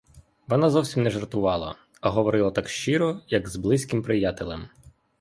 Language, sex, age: Ukrainian, male, 19-29